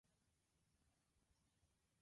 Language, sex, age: English, female, 19-29